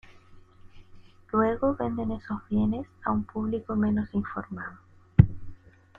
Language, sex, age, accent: Spanish, female, 30-39, Chileno: Chile, Cuyo